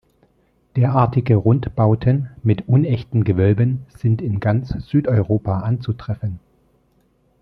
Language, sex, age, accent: German, male, 30-39, Deutschland Deutsch